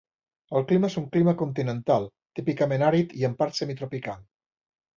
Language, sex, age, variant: Catalan, male, 60-69, Central